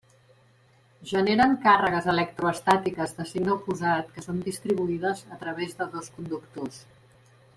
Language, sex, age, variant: Catalan, female, 50-59, Central